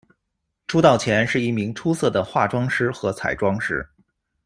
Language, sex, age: Chinese, male, 19-29